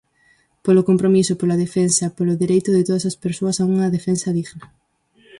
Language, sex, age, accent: Galician, female, 19-29, Oriental (común en zona oriental)